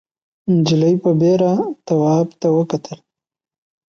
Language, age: Pashto, 19-29